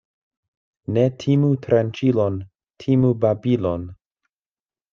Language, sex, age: Esperanto, male, 19-29